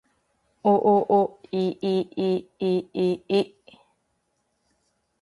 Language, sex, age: Japanese, female, 19-29